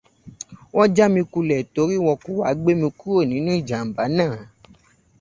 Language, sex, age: Yoruba, male, 19-29